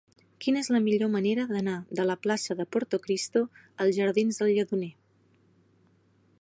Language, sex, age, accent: Catalan, female, 19-29, central; nord-occidental